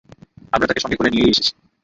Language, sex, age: Bengali, male, 19-29